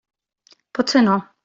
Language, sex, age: Catalan, female, 40-49